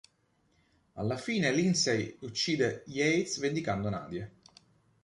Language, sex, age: Italian, male, 40-49